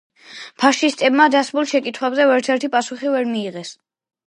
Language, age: Georgian, under 19